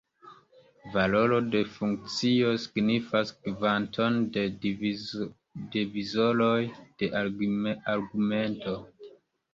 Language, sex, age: Esperanto, male, 19-29